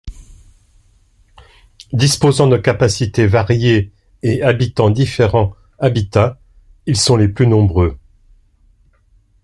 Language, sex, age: French, male, 60-69